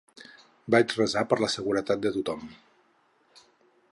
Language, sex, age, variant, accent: Catalan, male, 50-59, Central, central